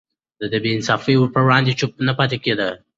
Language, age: Pashto, 19-29